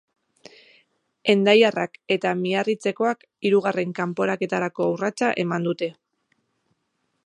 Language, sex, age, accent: Basque, female, 30-39, Erdialdekoa edo Nafarra (Gipuzkoa, Nafarroa)